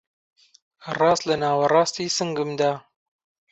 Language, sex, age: Central Kurdish, male, 19-29